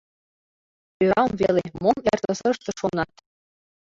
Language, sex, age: Mari, female, 19-29